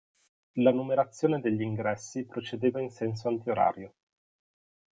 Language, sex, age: Italian, male, 19-29